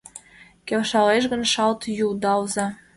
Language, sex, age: Mari, female, 19-29